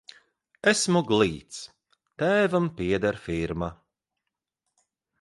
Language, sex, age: Latvian, male, 30-39